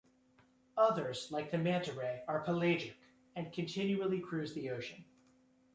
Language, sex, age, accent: English, male, 19-29, United States English